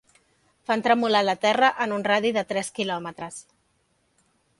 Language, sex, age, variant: Catalan, female, 40-49, Central